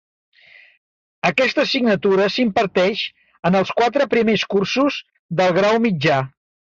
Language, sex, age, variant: Catalan, male, 60-69, Central